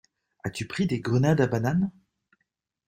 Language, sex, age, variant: French, male, 30-39, Français de métropole